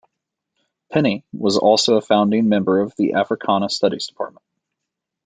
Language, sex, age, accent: English, male, 30-39, United States English